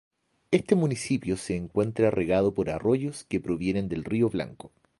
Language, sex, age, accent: Spanish, male, 30-39, Chileno: Chile, Cuyo